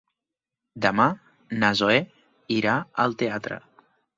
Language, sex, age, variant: Catalan, male, 19-29, Nord-Occidental